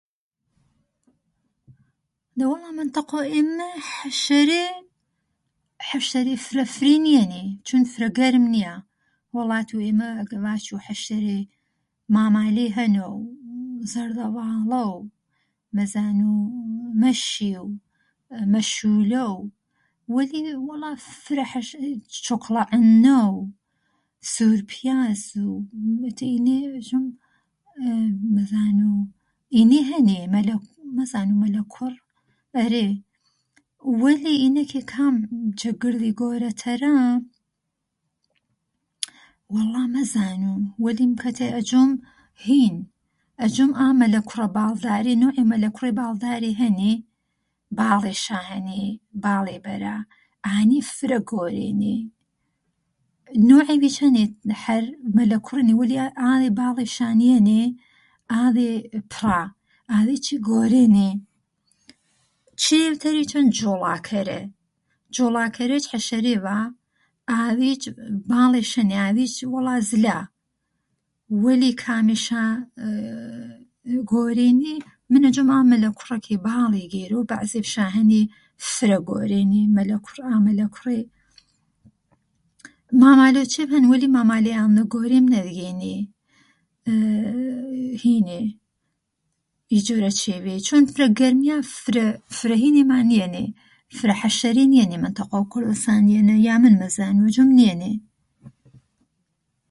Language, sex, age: Gurani, female, 40-49